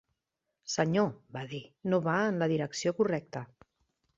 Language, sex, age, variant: Catalan, female, 40-49, Central